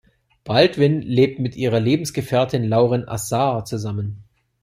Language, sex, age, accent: German, male, 40-49, Deutschland Deutsch